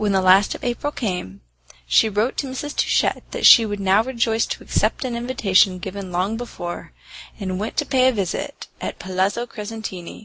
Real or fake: real